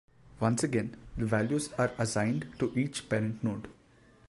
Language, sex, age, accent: English, male, 19-29, India and South Asia (India, Pakistan, Sri Lanka)